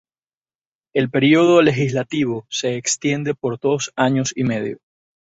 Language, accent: Spanish, Caribe: Cuba, Venezuela, Puerto Rico, República Dominicana, Panamá, Colombia caribeña, México caribeño, Costa del golfo de México